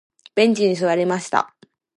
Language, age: Japanese, 19-29